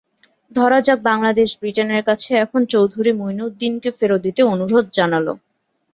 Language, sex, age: Bengali, female, 19-29